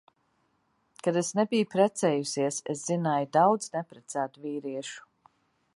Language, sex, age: Latvian, female, 50-59